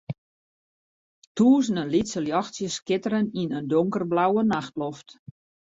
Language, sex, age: Western Frisian, female, 50-59